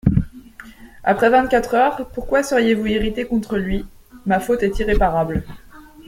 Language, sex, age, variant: French, female, 19-29, Français de métropole